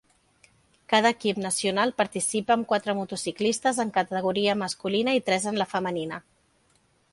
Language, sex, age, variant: Catalan, female, 40-49, Central